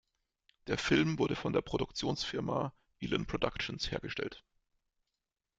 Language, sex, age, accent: German, male, 30-39, Deutschland Deutsch